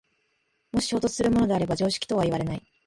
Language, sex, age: Japanese, female, 19-29